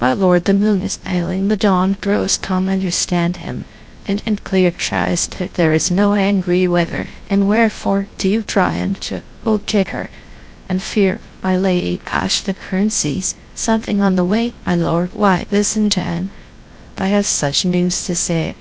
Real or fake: fake